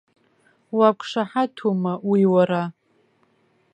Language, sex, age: Abkhazian, female, 19-29